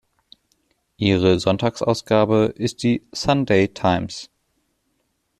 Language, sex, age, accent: German, male, under 19, Deutschland Deutsch